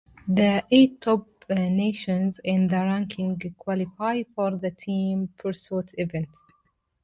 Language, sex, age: English, female, 19-29